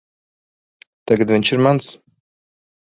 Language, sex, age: Latvian, male, 19-29